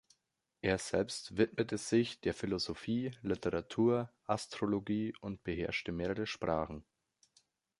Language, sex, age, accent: German, male, 19-29, Deutschland Deutsch